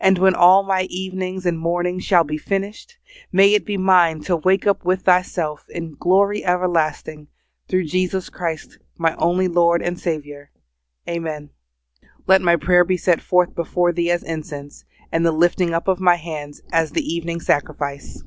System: none